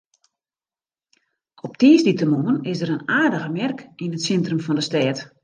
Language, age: Western Frisian, 60-69